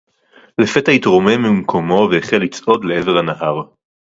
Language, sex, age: Hebrew, male, 19-29